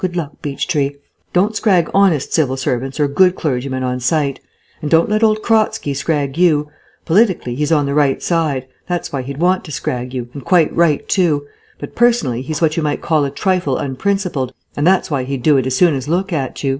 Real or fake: real